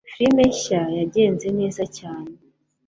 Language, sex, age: Kinyarwanda, female, 19-29